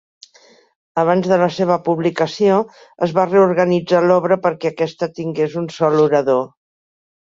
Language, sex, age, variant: Catalan, female, 60-69, Central